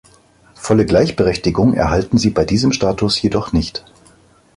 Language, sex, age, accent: German, male, 40-49, Deutschland Deutsch